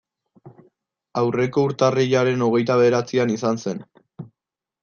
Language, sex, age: Basque, male, 19-29